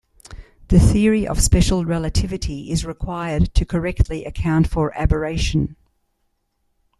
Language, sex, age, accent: English, female, 60-69, Australian English